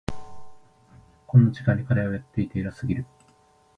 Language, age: Japanese, 19-29